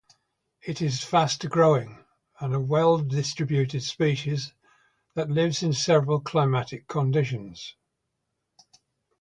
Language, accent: English, British English